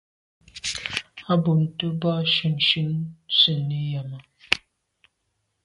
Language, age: Medumba, 30-39